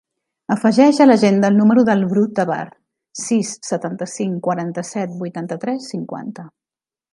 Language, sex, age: Catalan, female, 50-59